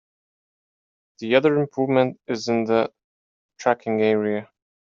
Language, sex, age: English, male, 19-29